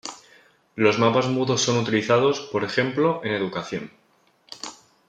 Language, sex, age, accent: Spanish, male, 19-29, España: Centro-Sur peninsular (Madrid, Toledo, Castilla-La Mancha)